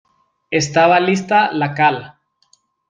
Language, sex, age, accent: Spanish, male, 19-29, Andino-Pacífico: Colombia, Perú, Ecuador, oeste de Bolivia y Venezuela andina